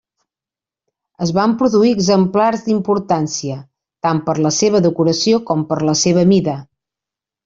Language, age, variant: Catalan, 40-49, Central